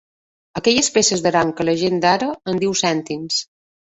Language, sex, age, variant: Catalan, female, 40-49, Balear